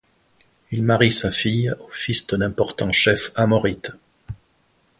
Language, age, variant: French, 50-59, Français de métropole